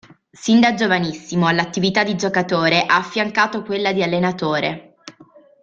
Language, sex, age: Italian, female, 19-29